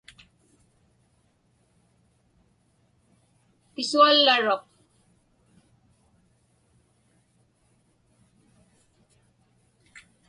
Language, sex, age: Inupiaq, female, 80-89